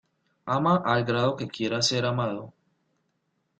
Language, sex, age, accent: Spanish, male, 30-39, Caribe: Cuba, Venezuela, Puerto Rico, República Dominicana, Panamá, Colombia caribeña, México caribeño, Costa del golfo de México